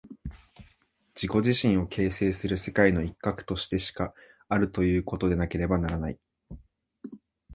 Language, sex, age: Japanese, male, 19-29